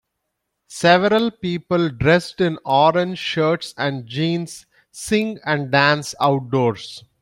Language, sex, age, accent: English, male, 40-49, India and South Asia (India, Pakistan, Sri Lanka)